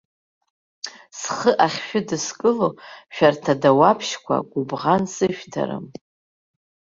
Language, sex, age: Abkhazian, female, 40-49